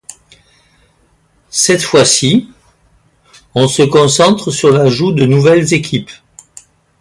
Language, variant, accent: French, Français des départements et régions d'outre-mer, Français de La Réunion